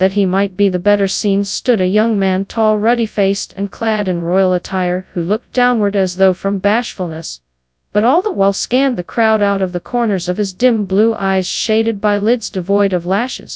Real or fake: fake